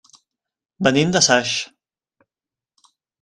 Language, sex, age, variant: Catalan, male, 19-29, Central